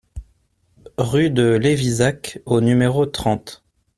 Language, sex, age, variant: French, male, 19-29, Français de métropole